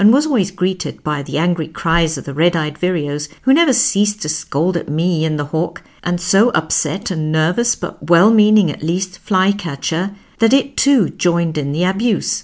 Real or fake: real